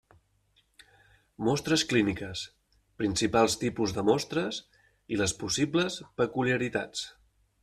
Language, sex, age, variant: Catalan, male, 30-39, Nord-Occidental